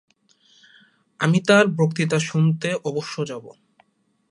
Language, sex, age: Bengali, male, 19-29